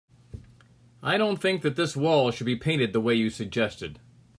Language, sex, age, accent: English, male, 60-69, United States English